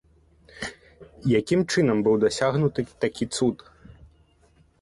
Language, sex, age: Belarusian, male, 19-29